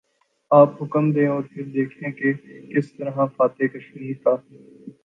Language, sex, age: Urdu, male, 19-29